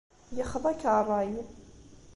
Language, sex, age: Kabyle, female, 19-29